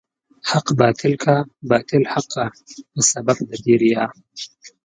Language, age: Pashto, 30-39